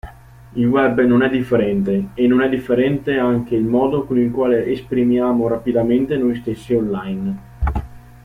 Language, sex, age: Italian, male, 19-29